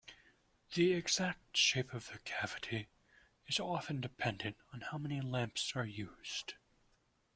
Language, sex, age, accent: English, male, 19-29, United States English